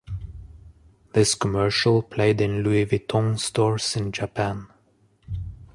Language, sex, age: English, male, 30-39